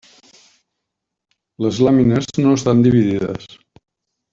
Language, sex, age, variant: Catalan, male, 50-59, Central